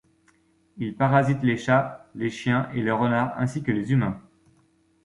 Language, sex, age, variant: French, male, 40-49, Français de métropole